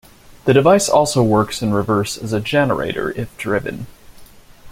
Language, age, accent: English, 19-29, United States English